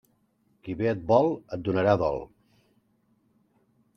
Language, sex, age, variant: Catalan, male, 40-49, Central